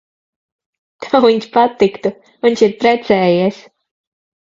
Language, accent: Latvian, Kurzeme